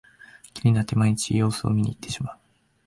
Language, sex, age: Japanese, male, 19-29